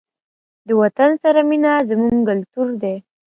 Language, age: Pashto, 30-39